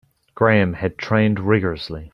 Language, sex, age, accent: English, male, under 19, New Zealand English